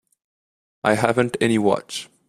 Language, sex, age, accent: English, male, 19-29, Canadian English